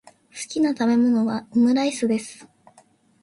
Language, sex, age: Japanese, female, 19-29